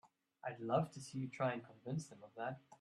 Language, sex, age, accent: English, male, 19-29, Southern African (South Africa, Zimbabwe, Namibia)